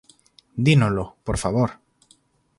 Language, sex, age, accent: Galician, male, 30-39, Central (gheada)